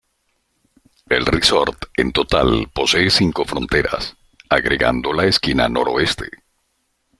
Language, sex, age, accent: Spanish, male, 50-59, América central